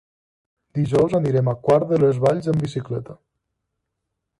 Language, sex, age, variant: Catalan, male, 19-29, Nord-Occidental